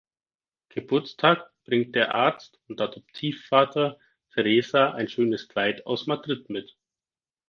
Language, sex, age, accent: German, male, 19-29, Deutschland Deutsch